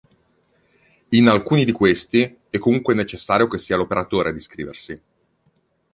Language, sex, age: Italian, male, 30-39